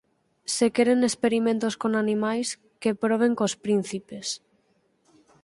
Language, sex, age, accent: Galician, female, under 19, Oriental (común en zona oriental)